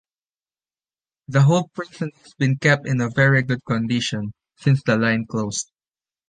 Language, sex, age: English, male, 19-29